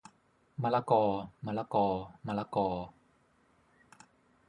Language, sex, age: Thai, male, 40-49